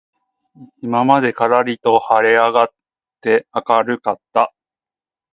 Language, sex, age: Japanese, male, 30-39